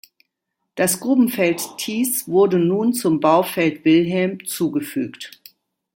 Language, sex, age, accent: German, female, 60-69, Deutschland Deutsch